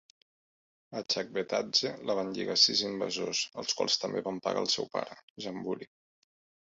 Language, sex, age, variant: Catalan, male, 30-39, Central